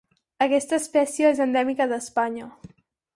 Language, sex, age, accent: Catalan, female, under 19, Girona